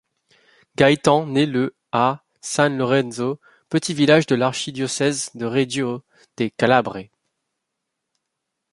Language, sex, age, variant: French, male, 30-39, Français de métropole